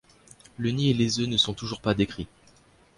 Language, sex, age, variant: French, male, under 19, Français de métropole